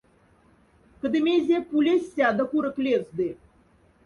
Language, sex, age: Moksha, female, 40-49